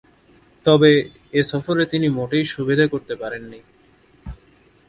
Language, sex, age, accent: Bengali, male, 19-29, Standard Bengali